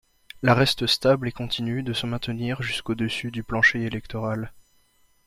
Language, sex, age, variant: French, male, 19-29, Français de métropole